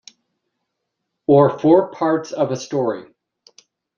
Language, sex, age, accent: English, male, 50-59, United States English